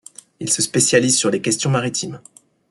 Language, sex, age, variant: French, male, 30-39, Français de métropole